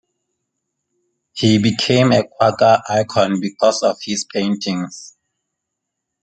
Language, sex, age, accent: English, male, 19-29, Southern African (South Africa, Zimbabwe, Namibia)